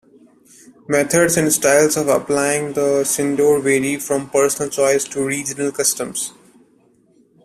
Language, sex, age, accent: English, male, 19-29, India and South Asia (India, Pakistan, Sri Lanka)